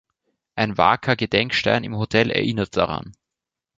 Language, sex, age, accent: German, male, 19-29, Österreichisches Deutsch